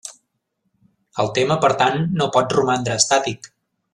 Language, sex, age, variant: Catalan, male, 40-49, Central